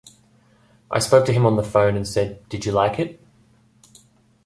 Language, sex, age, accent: English, male, 19-29, Australian English